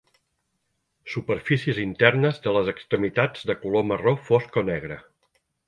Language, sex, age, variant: Catalan, male, 50-59, Central